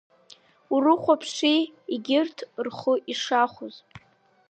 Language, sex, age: Abkhazian, female, under 19